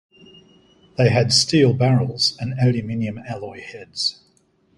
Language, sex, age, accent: English, male, 50-59, Australian English